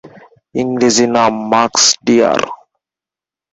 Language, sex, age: Bengali, male, 19-29